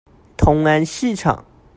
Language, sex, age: Chinese, male, 19-29